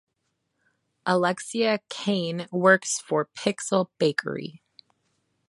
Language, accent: English, United States English